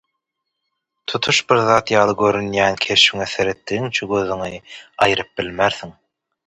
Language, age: Turkmen, 19-29